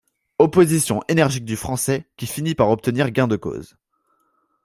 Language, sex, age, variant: French, male, under 19, Français de métropole